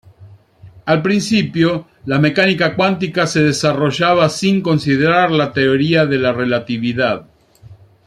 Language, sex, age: Spanish, male, 50-59